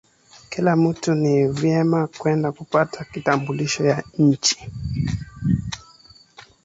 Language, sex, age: Swahili, male, 19-29